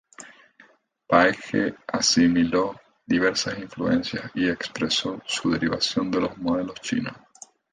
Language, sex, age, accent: Spanish, male, 19-29, Caribe: Cuba, Venezuela, Puerto Rico, República Dominicana, Panamá, Colombia caribeña, México caribeño, Costa del golfo de México